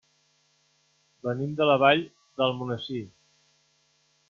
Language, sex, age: Catalan, male, 40-49